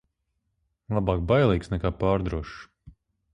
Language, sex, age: Latvian, male, 40-49